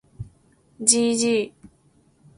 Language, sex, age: Japanese, female, 19-29